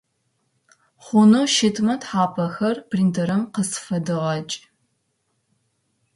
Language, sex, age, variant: Adyghe, female, 30-39, Адыгабзэ (Кирил, пстэумэ зэдыряе)